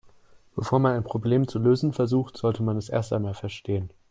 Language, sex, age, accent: German, male, under 19, Deutschland Deutsch